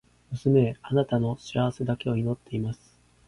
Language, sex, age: Japanese, male, 19-29